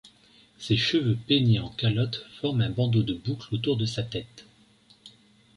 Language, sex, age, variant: French, male, 30-39, Français de métropole